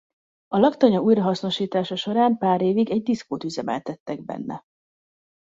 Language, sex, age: Hungarian, female, 19-29